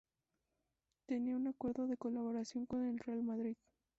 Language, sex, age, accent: Spanish, female, 19-29, México